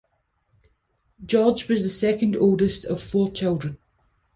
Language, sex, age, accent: English, female, 30-39, Scottish English